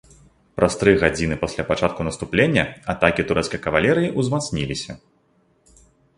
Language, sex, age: Belarusian, male, 30-39